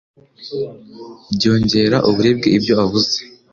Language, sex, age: Kinyarwanda, male, under 19